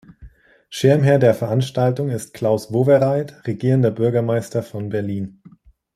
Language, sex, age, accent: German, male, 30-39, Deutschland Deutsch